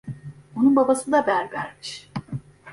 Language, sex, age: Turkish, female, 50-59